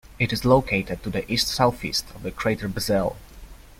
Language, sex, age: English, male, 19-29